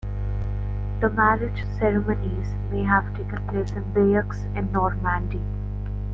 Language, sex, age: English, female, 19-29